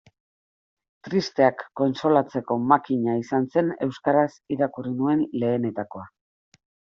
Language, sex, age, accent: Basque, female, 40-49, Erdialdekoa edo Nafarra (Gipuzkoa, Nafarroa)